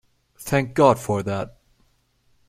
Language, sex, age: English, male, 19-29